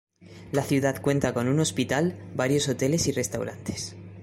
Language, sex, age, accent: Spanish, male, 19-29, España: Centro-Sur peninsular (Madrid, Toledo, Castilla-La Mancha)